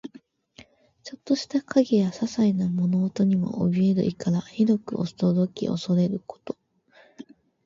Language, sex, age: Japanese, female, 19-29